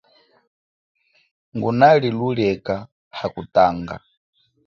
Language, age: Chokwe, 19-29